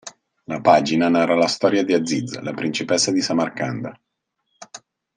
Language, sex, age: Italian, male, 40-49